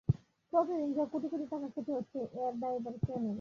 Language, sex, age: Bengali, female, 19-29